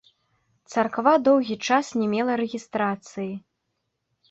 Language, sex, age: Belarusian, female, 19-29